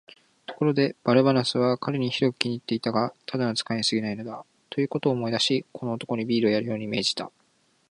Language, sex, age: Japanese, male, 19-29